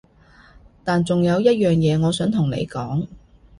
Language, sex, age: Cantonese, female, 30-39